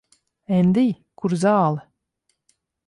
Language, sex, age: Latvian, female, 30-39